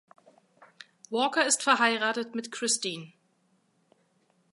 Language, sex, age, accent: German, female, 40-49, Deutschland Deutsch